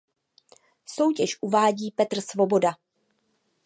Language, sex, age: Czech, female, 30-39